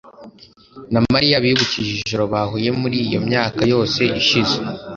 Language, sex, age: Kinyarwanda, male, under 19